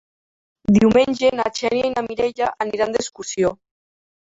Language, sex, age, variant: Catalan, female, under 19, Nord-Occidental